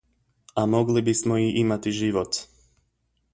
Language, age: Croatian, 19-29